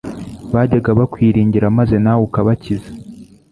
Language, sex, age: Kinyarwanda, male, 19-29